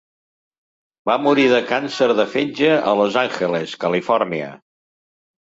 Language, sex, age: Catalan, male, 70-79